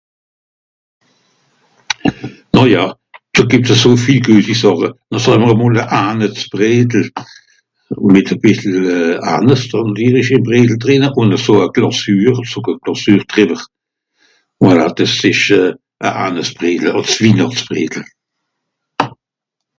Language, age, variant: Swiss German, 70-79, Nordniederàlemmànisch (Rishoffe, Zàwere, Bùsswìller, Hawenau, Brüemt, Stroossbùri, Molse, Dàmbàch, Schlettstàtt, Pfàlzbùri usw.)